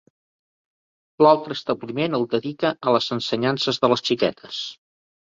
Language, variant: Catalan, Central